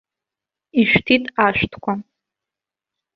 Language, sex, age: Abkhazian, female, 19-29